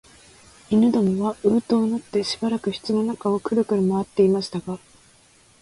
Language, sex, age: Japanese, female, 19-29